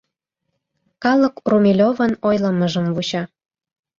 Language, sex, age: Mari, female, 19-29